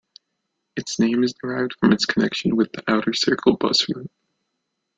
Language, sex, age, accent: English, male, 19-29, United States English